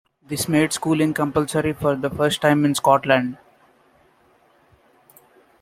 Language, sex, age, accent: English, male, under 19, India and South Asia (India, Pakistan, Sri Lanka)